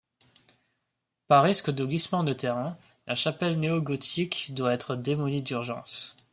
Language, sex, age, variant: French, male, 19-29, Français de métropole